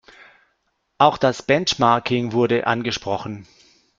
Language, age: German, 50-59